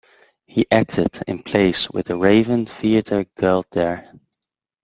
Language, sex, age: English, male, 30-39